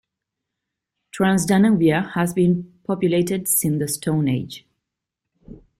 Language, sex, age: English, female, 30-39